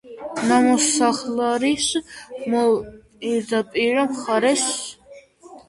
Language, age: Georgian, 19-29